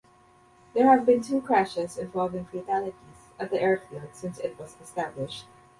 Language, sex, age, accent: English, female, 19-29, Filipino